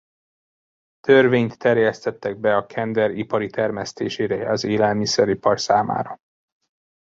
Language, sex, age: Hungarian, male, 19-29